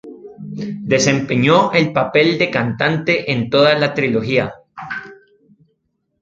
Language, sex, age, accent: Spanish, male, 19-29, América central